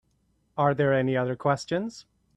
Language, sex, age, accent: English, male, 30-39, Canadian English